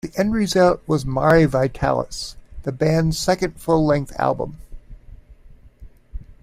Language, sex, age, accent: English, male, 60-69, United States English